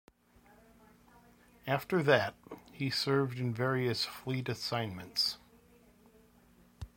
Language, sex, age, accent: English, male, 60-69, United States English